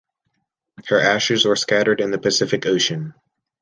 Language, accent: English, United States English